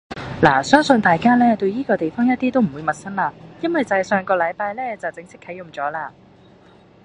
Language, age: Cantonese, 19-29